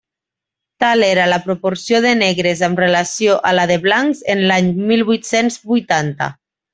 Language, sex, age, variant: Catalan, female, 19-29, Nord-Occidental